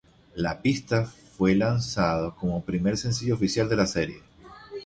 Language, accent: Spanish, Caribe: Cuba, Venezuela, Puerto Rico, República Dominicana, Panamá, Colombia caribeña, México caribeño, Costa del golfo de México